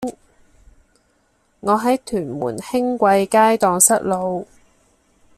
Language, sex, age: Cantonese, female, 30-39